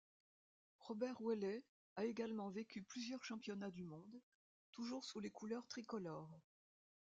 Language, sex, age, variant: French, female, 70-79, Français de métropole